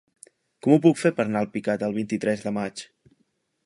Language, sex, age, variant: Catalan, male, 19-29, Central